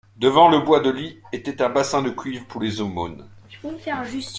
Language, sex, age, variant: French, male, 40-49, Français de métropole